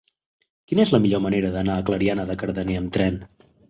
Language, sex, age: Catalan, male, 30-39